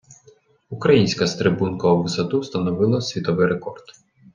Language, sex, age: Ukrainian, male, 30-39